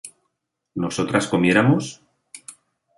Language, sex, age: Spanish, male, 30-39